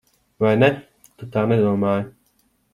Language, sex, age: Latvian, male, 19-29